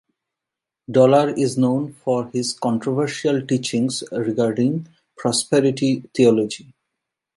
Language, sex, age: English, male, 40-49